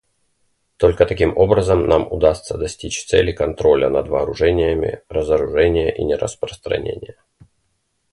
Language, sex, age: Russian, male, 30-39